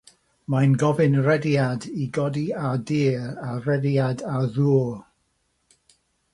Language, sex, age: Welsh, male, 60-69